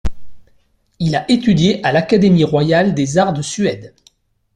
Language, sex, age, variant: French, male, 40-49, Français de métropole